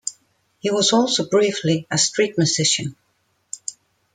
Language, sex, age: English, female, 50-59